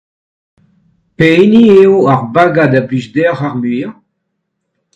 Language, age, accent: Breton, 70-79, Leoneg